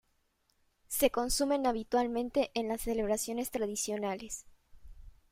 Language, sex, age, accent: Spanish, female, 19-29, México